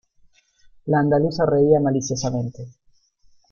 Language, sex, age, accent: Spanish, male, 40-49, Rioplatense: Argentina, Uruguay, este de Bolivia, Paraguay